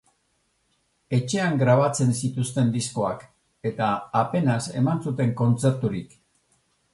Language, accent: Basque, Mendebalekoa (Araba, Bizkaia, Gipuzkoako mendebaleko herri batzuk)